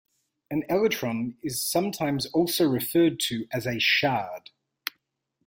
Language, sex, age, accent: English, male, 30-39, Australian English